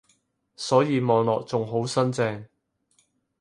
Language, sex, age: Cantonese, male, 30-39